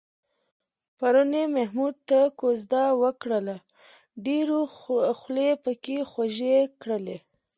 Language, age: Pashto, 19-29